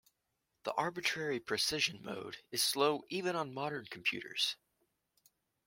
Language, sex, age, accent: English, male, 19-29, United States English